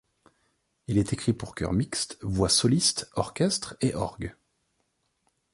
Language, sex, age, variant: French, male, 30-39, Français de métropole